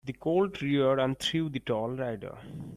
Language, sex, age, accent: English, male, 19-29, India and South Asia (India, Pakistan, Sri Lanka)